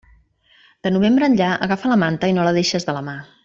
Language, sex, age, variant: Catalan, female, 40-49, Central